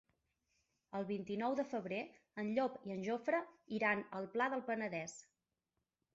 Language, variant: Catalan, Central